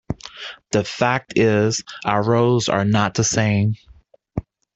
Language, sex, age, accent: English, male, 30-39, United States English